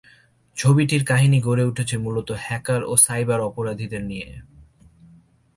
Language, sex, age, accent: Bengali, male, 19-29, Native